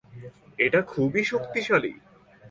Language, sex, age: Bengali, male, 19-29